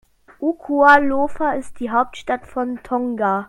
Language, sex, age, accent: German, male, under 19, Deutschland Deutsch